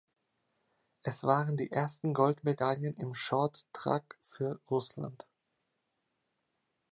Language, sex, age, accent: German, male, 19-29, Deutschland Deutsch